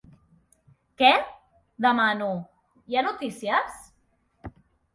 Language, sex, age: Catalan, female, 30-39